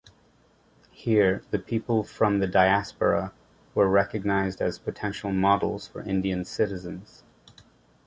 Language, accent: English, England English